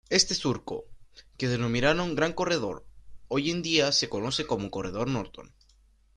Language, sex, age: Spanish, male, 19-29